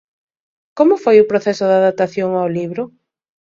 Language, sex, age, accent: Galician, female, 30-39, Central (gheada)